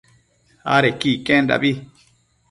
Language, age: Matsés, 40-49